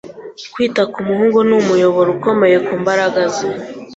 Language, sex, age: Kinyarwanda, female, 19-29